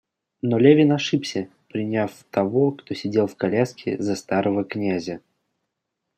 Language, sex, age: Russian, male, under 19